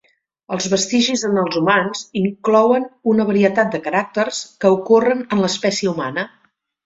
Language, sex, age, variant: Catalan, female, 50-59, Central